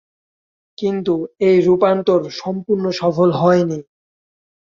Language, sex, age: Bengali, male, 19-29